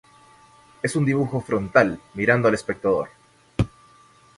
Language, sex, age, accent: Spanish, male, 30-39, Chileno: Chile, Cuyo